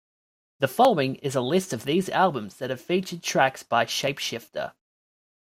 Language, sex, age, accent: English, male, 19-29, Australian English